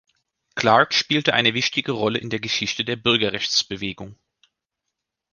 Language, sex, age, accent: German, male, 30-39, Deutschland Deutsch